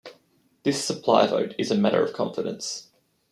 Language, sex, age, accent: English, male, 19-29, Australian English